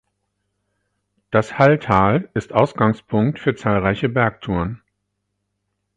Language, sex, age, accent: German, male, 40-49, Deutschland Deutsch